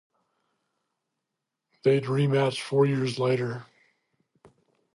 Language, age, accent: English, 60-69, United States English